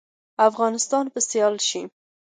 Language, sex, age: Pashto, female, 19-29